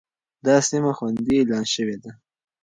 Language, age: Pashto, 19-29